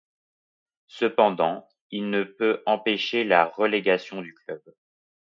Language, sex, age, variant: French, male, 19-29, Français de métropole